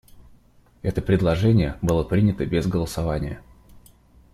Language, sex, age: Russian, male, 19-29